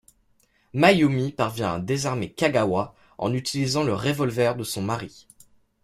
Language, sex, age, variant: French, male, under 19, Français de métropole